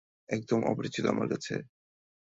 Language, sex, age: Bengali, male, 19-29